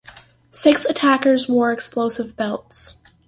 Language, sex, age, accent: English, female, under 19, United States English